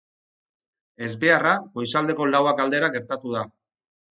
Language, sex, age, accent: Basque, male, 50-59, Mendebalekoa (Araba, Bizkaia, Gipuzkoako mendebaleko herri batzuk)